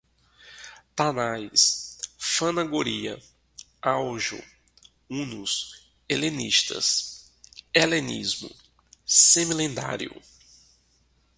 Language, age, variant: Portuguese, 30-39, Portuguese (Brasil)